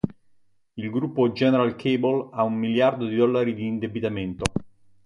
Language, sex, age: Italian, male, 40-49